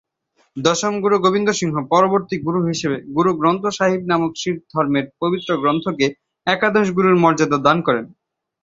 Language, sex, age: Bengali, male, 19-29